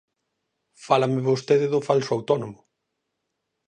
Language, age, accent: Galician, 40-49, Normativo (estándar)